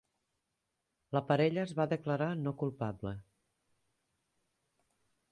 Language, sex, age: Catalan, female, 50-59